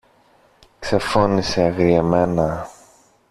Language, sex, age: Greek, male, 30-39